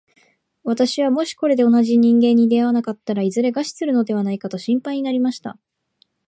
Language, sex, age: Japanese, female, 19-29